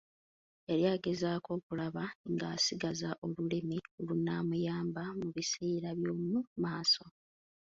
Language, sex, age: Ganda, female, 30-39